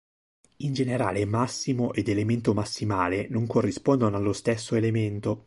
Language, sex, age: Italian, male, 30-39